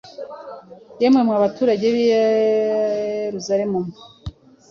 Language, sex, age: Kinyarwanda, female, 50-59